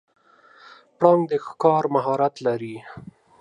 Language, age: Pashto, 30-39